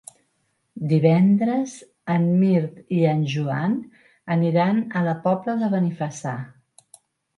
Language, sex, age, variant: Catalan, female, 50-59, Central